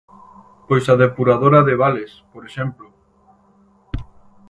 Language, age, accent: Galician, under 19, Atlántico (seseo e gheada)